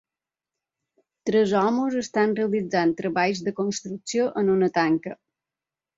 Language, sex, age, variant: Catalan, female, 40-49, Balear